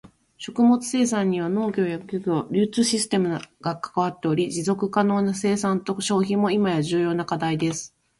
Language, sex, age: Japanese, female, 40-49